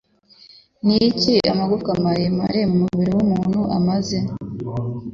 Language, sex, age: Kinyarwanda, female, 19-29